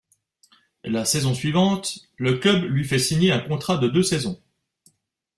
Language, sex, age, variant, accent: French, male, 30-39, Français d'Europe, Français de Suisse